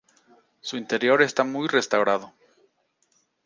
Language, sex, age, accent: Spanish, male, 40-49, México